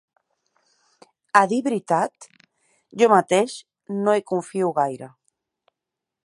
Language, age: Catalan, 30-39